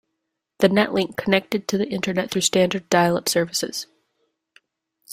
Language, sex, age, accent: English, female, under 19, United States English